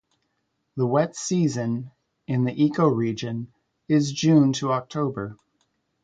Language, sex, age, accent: English, male, 50-59, United States English